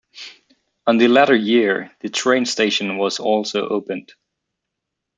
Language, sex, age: English, male, 19-29